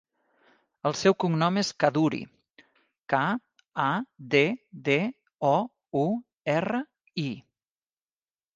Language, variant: Catalan, Central